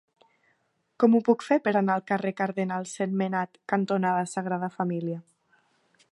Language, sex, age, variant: Catalan, female, 19-29, Nord-Occidental